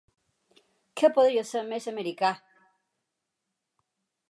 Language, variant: Catalan, Balear